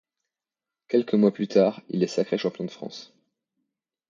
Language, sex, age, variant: French, male, 19-29, Français de métropole